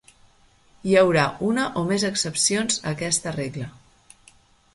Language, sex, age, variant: Catalan, female, 30-39, Central